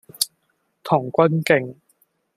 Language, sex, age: Cantonese, male, 19-29